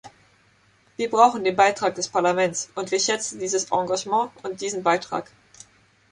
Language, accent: German, Deutschland Deutsch